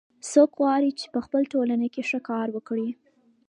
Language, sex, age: Pashto, female, under 19